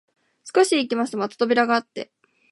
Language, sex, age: Japanese, female, 19-29